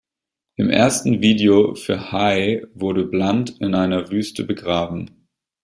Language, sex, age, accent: German, male, 19-29, Deutschland Deutsch